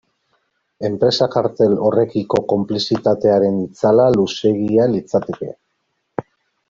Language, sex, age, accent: Basque, male, 40-49, Mendebalekoa (Araba, Bizkaia, Gipuzkoako mendebaleko herri batzuk)